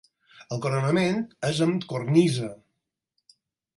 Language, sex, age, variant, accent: Catalan, male, 60-69, Balear, balear